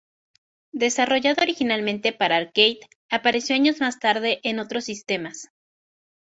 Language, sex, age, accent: Spanish, female, 19-29, México